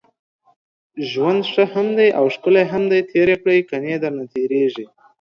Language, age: Pashto, under 19